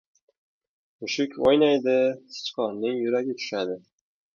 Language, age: Uzbek, 19-29